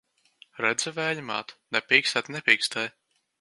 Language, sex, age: Latvian, male, under 19